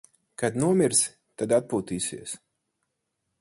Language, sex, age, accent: Latvian, male, 30-39, Riga